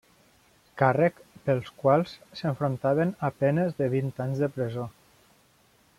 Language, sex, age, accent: Catalan, male, 30-39, valencià